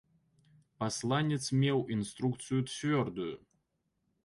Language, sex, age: Belarusian, male, 19-29